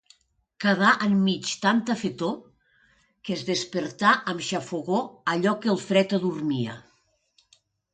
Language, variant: Catalan, Nord-Occidental